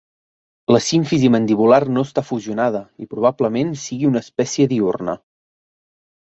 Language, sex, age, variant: Catalan, male, 19-29, Central